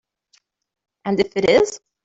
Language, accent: English, United States English